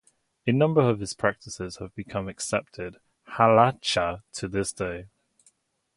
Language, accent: English, England English; Welsh English